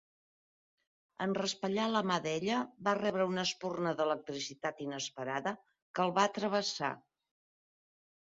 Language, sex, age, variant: Catalan, female, 60-69, Central